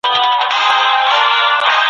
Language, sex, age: Pashto, female, 19-29